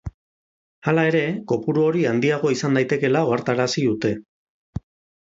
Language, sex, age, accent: Basque, male, 40-49, Mendebalekoa (Araba, Bizkaia, Gipuzkoako mendebaleko herri batzuk)